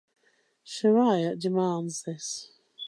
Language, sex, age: English, female, 50-59